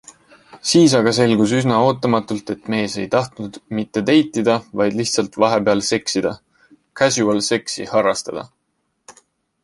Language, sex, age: Estonian, male, 19-29